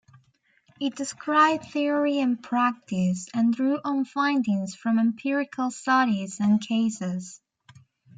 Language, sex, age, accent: English, female, 19-29, Irish English